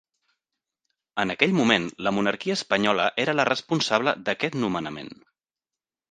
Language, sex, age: Catalan, male, 30-39